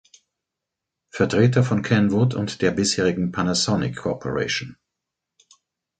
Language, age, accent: German, 50-59, Deutschland Deutsch